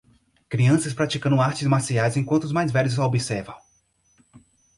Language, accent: Portuguese, Nordestino